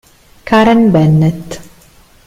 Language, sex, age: Italian, female, 30-39